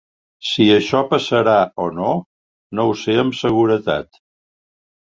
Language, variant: Catalan, Central